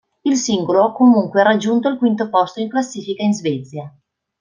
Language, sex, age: Italian, female, 40-49